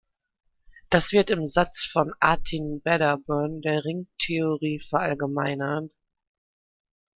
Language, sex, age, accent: German, female, 30-39, Deutschland Deutsch